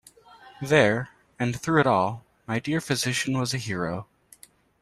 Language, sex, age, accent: English, male, 19-29, United States English